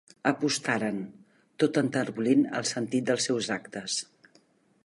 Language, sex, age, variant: Catalan, female, 50-59, Central